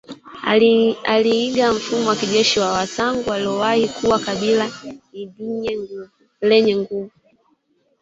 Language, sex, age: Swahili, female, 19-29